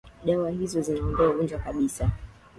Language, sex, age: Swahili, female, 19-29